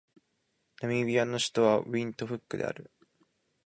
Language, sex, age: Japanese, male, 19-29